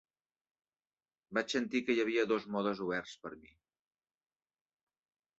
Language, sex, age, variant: Catalan, male, 40-49, Central